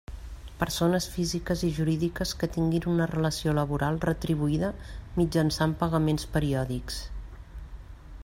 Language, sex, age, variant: Catalan, female, 50-59, Central